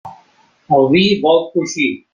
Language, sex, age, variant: Catalan, male, 60-69, Central